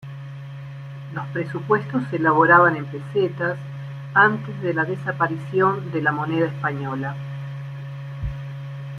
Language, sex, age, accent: Spanish, female, 50-59, Rioplatense: Argentina, Uruguay, este de Bolivia, Paraguay